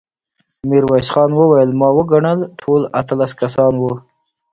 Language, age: Pashto, 40-49